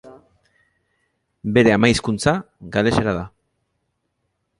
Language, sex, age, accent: Basque, female, 40-49, Erdialdekoa edo Nafarra (Gipuzkoa, Nafarroa)